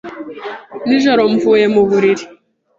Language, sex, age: Kinyarwanda, female, 19-29